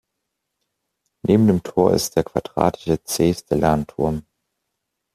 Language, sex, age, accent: German, male, 40-49, Deutschland Deutsch